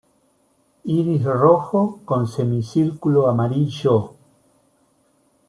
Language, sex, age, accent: Spanish, male, 50-59, Rioplatense: Argentina, Uruguay, este de Bolivia, Paraguay